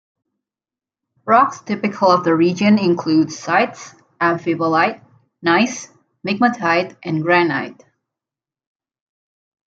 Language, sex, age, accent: English, female, 19-29, United States English